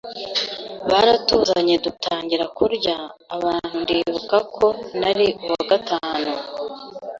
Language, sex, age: Kinyarwanda, female, 19-29